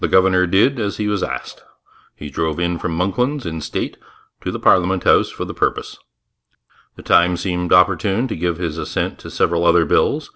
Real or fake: real